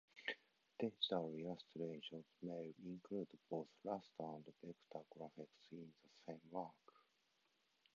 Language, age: English, 50-59